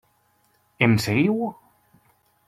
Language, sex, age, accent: Catalan, male, 19-29, valencià